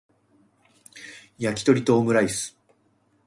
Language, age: Japanese, 30-39